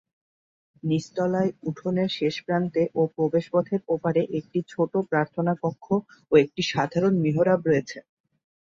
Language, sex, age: Bengali, male, 19-29